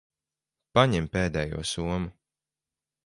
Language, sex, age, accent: Latvian, male, 19-29, Riga